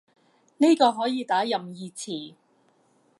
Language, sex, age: Cantonese, female, 60-69